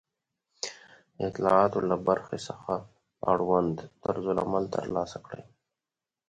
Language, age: Pashto, 40-49